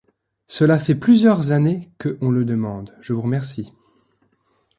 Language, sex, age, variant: French, male, 19-29, Français de métropole